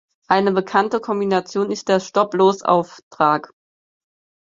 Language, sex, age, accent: German, female, 19-29, Deutschland Deutsch